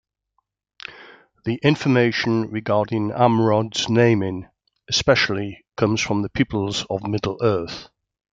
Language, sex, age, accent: English, male, 60-69, England English